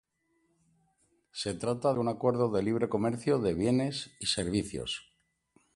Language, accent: Spanish, España: Sur peninsular (Andalucia, Extremadura, Murcia)